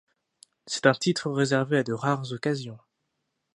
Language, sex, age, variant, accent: French, male, under 19, Français d'Europe, Français de Suisse